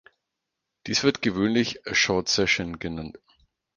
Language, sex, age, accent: German, male, 50-59, Deutschland Deutsch